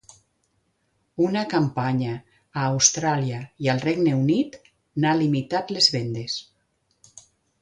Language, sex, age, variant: Catalan, female, 50-59, Nord-Occidental